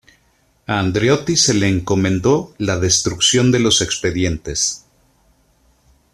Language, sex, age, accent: Spanish, male, 50-59, México